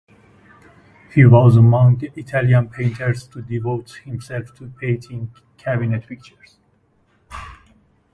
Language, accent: English, England English